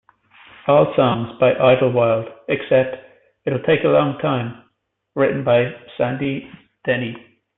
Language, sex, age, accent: English, male, 19-29, Irish English